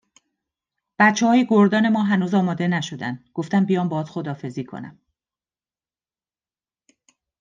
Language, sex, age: Persian, female, 40-49